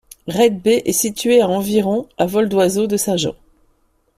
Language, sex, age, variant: French, female, 40-49, Français de métropole